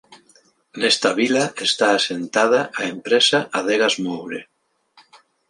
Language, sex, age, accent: Galician, male, 50-59, Normativo (estándar)